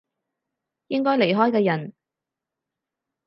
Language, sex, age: Cantonese, female, 30-39